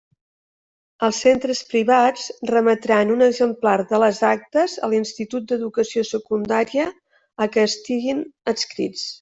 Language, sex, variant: Catalan, female, Central